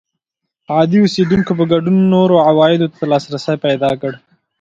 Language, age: Pashto, 19-29